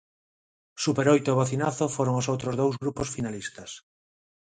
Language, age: Galician, 30-39